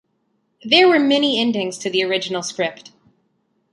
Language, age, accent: English, 19-29, United States English